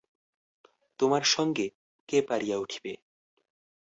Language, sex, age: Bengali, male, under 19